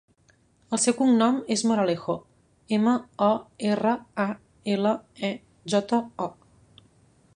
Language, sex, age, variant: Catalan, female, 19-29, Central